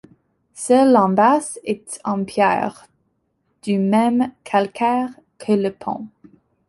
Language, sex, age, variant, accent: French, female, 19-29, Français d'Amérique du Nord, Français du Canada